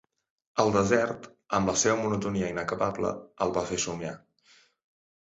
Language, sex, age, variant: Catalan, male, 19-29, Central